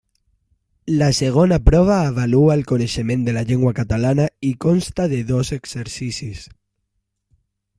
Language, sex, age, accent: Catalan, male, under 19, valencià